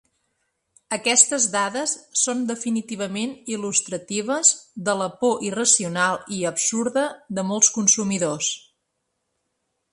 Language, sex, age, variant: Catalan, female, 40-49, Central